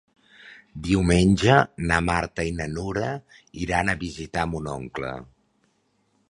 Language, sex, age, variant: Catalan, male, 40-49, Central